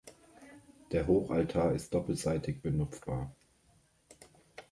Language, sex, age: German, male, 30-39